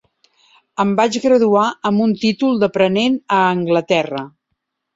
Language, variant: Catalan, Central